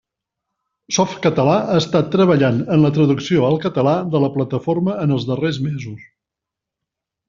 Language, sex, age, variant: Catalan, male, 50-59, Central